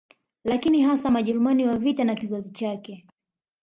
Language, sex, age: Swahili, male, 19-29